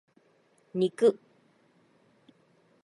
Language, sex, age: Japanese, female, 30-39